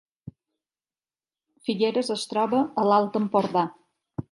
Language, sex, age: Catalan, female, 40-49